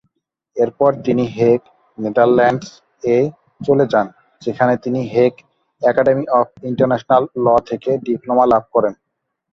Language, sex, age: Bengali, male, 30-39